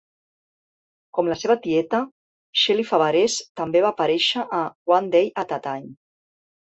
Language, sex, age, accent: Catalan, female, 40-49, Barceloní